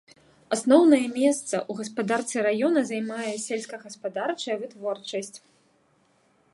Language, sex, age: Belarusian, female, 30-39